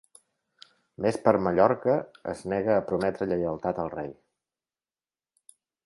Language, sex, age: Catalan, male, 40-49